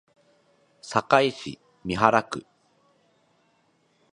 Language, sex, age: Japanese, male, 30-39